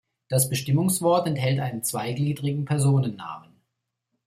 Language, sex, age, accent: German, male, 30-39, Deutschland Deutsch